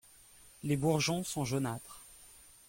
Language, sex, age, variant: French, male, 30-39, Français de métropole